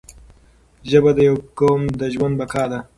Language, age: Pashto, under 19